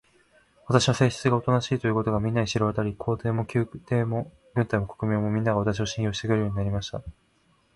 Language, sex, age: Japanese, male, 19-29